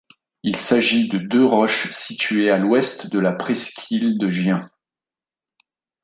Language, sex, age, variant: French, male, 40-49, Français de métropole